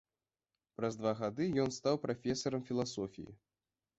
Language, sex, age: Belarusian, male, under 19